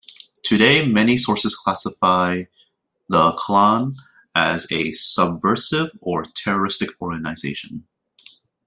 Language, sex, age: English, male, 19-29